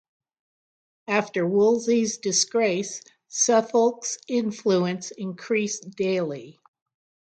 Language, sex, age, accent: English, female, 60-69, United States English